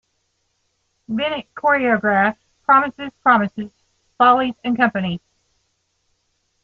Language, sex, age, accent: English, female, 40-49, United States English